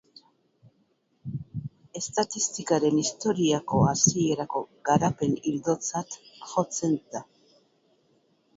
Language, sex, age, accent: Basque, female, 50-59, Mendebalekoa (Araba, Bizkaia, Gipuzkoako mendebaleko herri batzuk)